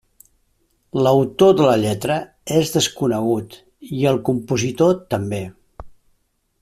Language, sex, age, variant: Catalan, male, 60-69, Septentrional